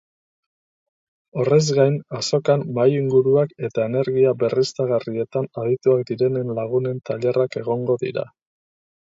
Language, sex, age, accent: Basque, male, 50-59, Erdialdekoa edo Nafarra (Gipuzkoa, Nafarroa)